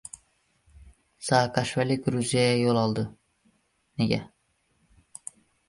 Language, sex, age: Uzbek, male, under 19